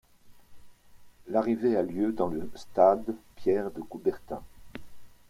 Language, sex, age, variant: French, male, 60-69, Français de métropole